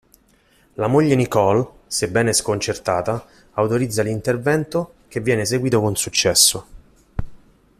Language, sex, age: Italian, male, 40-49